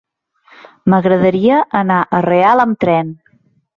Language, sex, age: Catalan, female, 40-49